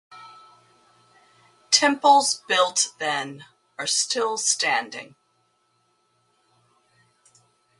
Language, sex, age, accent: English, female, 50-59, United States English